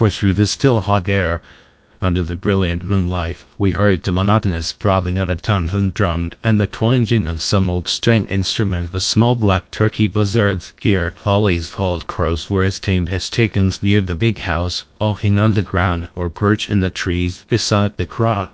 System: TTS, GlowTTS